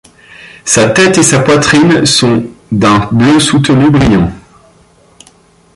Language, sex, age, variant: French, male, 30-39, Français de métropole